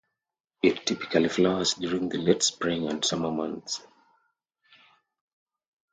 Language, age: English, 30-39